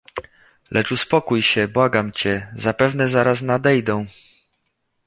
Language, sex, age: Polish, male, 30-39